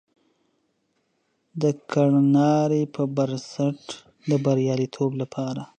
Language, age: Pashto, 19-29